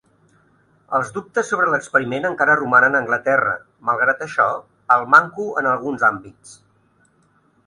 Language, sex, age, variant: Catalan, male, 50-59, Central